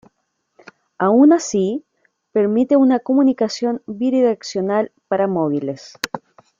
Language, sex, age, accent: Spanish, female, 30-39, Chileno: Chile, Cuyo